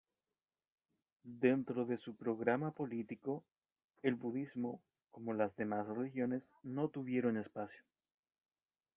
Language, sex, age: Spanish, male, 30-39